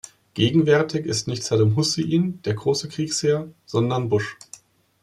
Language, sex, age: German, male, 30-39